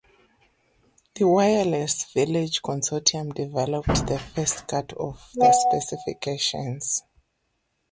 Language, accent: English, Southern African (South Africa, Zimbabwe, Namibia)